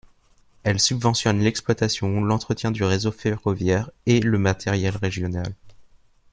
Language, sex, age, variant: French, male, 19-29, Français de métropole